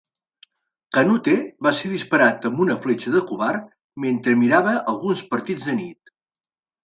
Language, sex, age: Catalan, male, 60-69